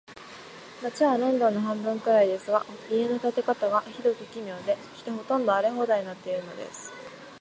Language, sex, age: Japanese, female, 19-29